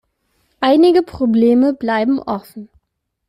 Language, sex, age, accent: German, female, 30-39, Deutschland Deutsch